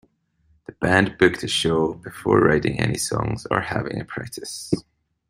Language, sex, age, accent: English, male, 40-49, Scottish English